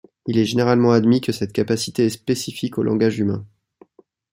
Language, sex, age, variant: French, male, 19-29, Français de métropole